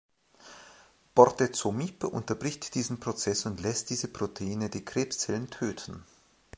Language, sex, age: German, male, 40-49